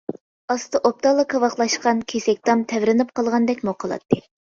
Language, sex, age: Uyghur, female, under 19